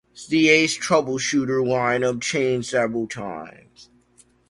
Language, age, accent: English, under 19, United States English